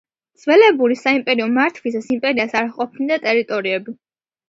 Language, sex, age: Georgian, female, under 19